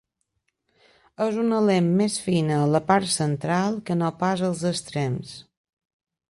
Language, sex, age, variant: Catalan, female, 50-59, Balear